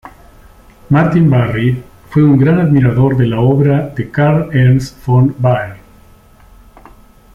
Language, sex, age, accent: Spanish, male, 50-59, Rioplatense: Argentina, Uruguay, este de Bolivia, Paraguay